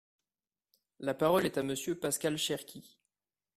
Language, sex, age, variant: French, male, 30-39, Français de métropole